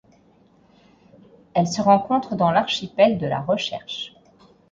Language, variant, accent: French, Français de métropole, Parisien